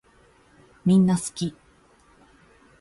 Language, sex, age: Japanese, female, 19-29